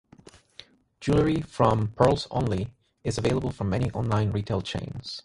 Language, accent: English, United States English